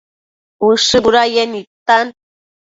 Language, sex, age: Matsés, female, under 19